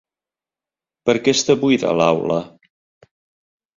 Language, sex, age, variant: Catalan, male, 50-59, Central